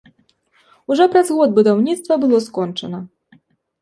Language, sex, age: Belarusian, female, 19-29